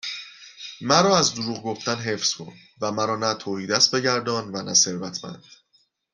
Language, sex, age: Persian, male, 30-39